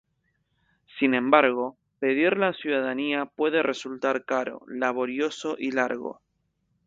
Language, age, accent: Spanish, 19-29, Rioplatense: Argentina, Uruguay, este de Bolivia, Paraguay